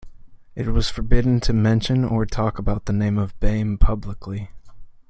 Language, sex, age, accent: English, male, 19-29, United States English